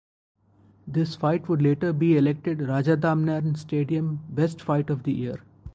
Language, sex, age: English, male, 40-49